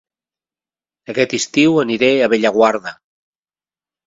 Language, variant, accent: Catalan, Central, Català central